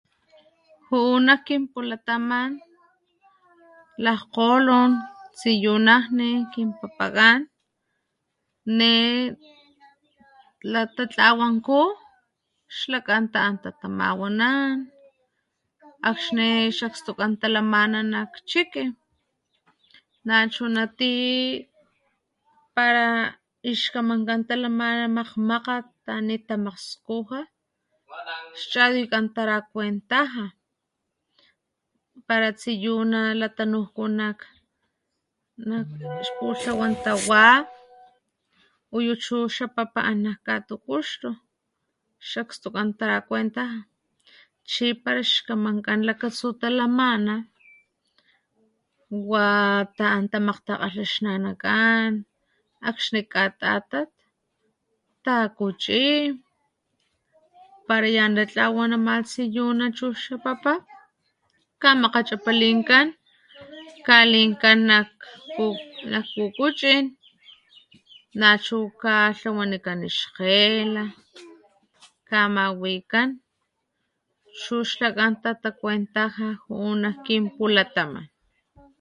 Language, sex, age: Papantla Totonac, female, 30-39